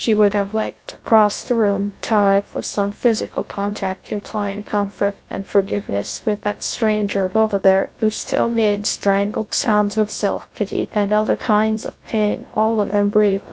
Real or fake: fake